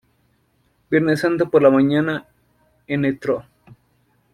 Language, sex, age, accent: Spanish, male, 19-29, Andino-Pacífico: Colombia, Perú, Ecuador, oeste de Bolivia y Venezuela andina